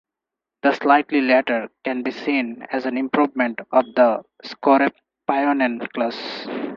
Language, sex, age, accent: English, male, 19-29, India and South Asia (India, Pakistan, Sri Lanka)